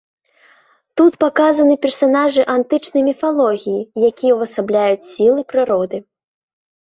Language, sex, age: Belarusian, female, under 19